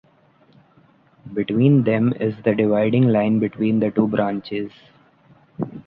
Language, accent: English, India and South Asia (India, Pakistan, Sri Lanka)